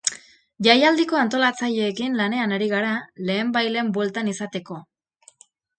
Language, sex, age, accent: Basque, female, 19-29, Erdialdekoa edo Nafarra (Gipuzkoa, Nafarroa)